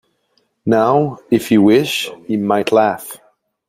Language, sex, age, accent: English, male, 30-39, Canadian English